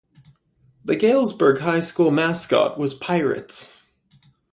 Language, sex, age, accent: English, male, 30-39, Canadian English